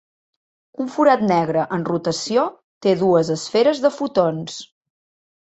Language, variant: Catalan, Central